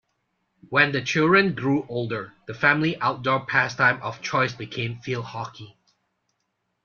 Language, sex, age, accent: English, male, 40-49, Malaysian English